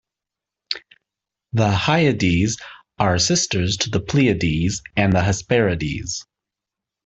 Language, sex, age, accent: English, male, 30-39, United States English